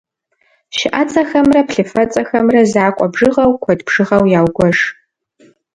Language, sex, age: Kabardian, female, 19-29